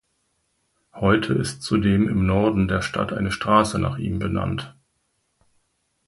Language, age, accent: German, 50-59, Deutschland Deutsch